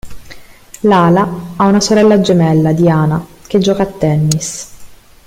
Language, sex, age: Italian, female, 30-39